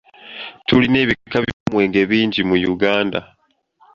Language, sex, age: Ganda, male, 19-29